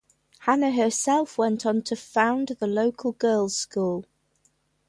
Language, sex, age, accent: English, female, 50-59, England English